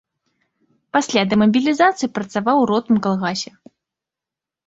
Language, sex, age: Belarusian, female, 30-39